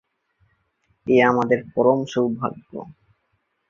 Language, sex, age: Bengali, male, 19-29